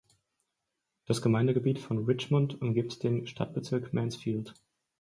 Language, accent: German, Deutschland Deutsch